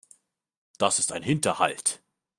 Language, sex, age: German, male, 19-29